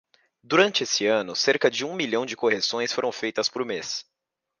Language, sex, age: Portuguese, male, 19-29